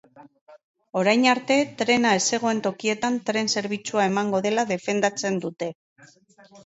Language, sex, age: Basque, female, 40-49